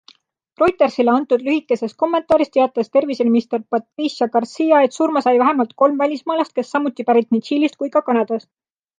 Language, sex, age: Estonian, female, 30-39